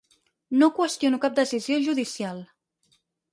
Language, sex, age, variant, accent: Catalan, female, 30-39, Central, central